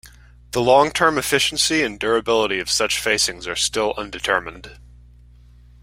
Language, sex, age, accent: English, male, 19-29, United States English